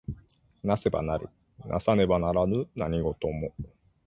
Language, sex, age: Japanese, male, 19-29